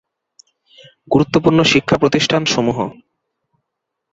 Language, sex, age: Bengali, male, 19-29